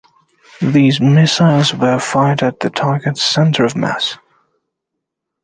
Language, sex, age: English, male, 19-29